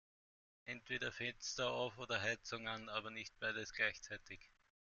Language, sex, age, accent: German, male, 30-39, Österreichisches Deutsch